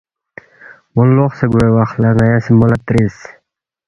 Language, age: Balti, 19-29